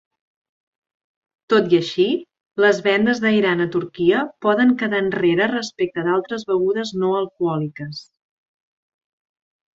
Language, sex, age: Catalan, female, 30-39